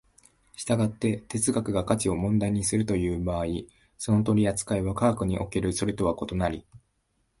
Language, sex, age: Japanese, male, 19-29